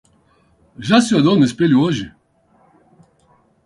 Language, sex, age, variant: Portuguese, male, 40-49, Portuguese (Brasil)